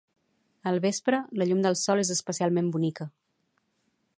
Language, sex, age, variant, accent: Catalan, female, 40-49, Central, central